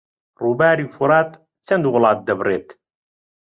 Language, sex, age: Central Kurdish, male, 50-59